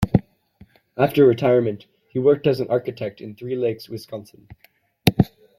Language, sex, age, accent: English, male, 19-29, United States English